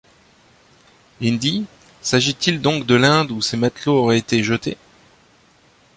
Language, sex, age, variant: French, male, 30-39, Français de métropole